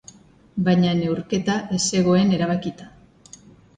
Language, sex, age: Basque, female, 50-59